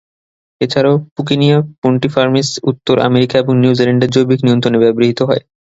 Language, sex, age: Bengali, male, 19-29